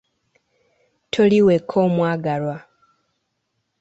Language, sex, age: Ganda, female, 19-29